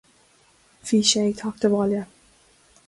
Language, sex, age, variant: Irish, female, 19-29, Gaeilge na Mumhan